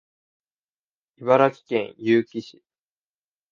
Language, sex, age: Japanese, male, under 19